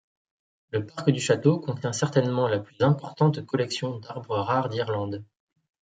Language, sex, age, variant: French, male, 30-39, Français de métropole